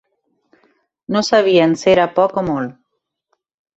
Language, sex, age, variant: Catalan, female, 40-49, Central